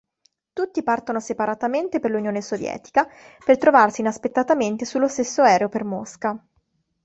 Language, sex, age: Italian, female, 30-39